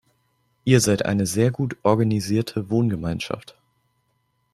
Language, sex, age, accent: German, male, 19-29, Deutschland Deutsch